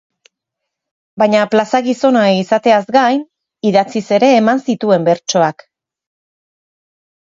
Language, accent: Basque, Erdialdekoa edo Nafarra (Gipuzkoa, Nafarroa)